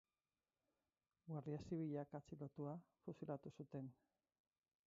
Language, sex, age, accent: Basque, female, 40-49, Mendebalekoa (Araba, Bizkaia, Gipuzkoako mendebaleko herri batzuk)